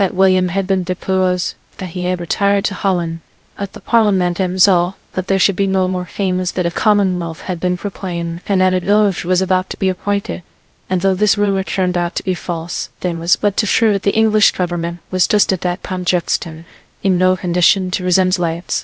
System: TTS, VITS